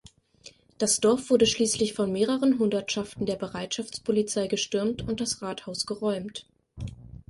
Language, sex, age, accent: German, female, 19-29, Deutschland Deutsch